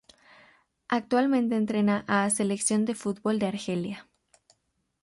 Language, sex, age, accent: Spanish, female, under 19, América central